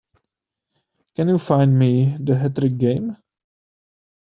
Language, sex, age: English, male, 30-39